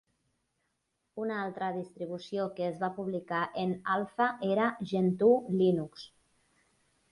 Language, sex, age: Catalan, female, 30-39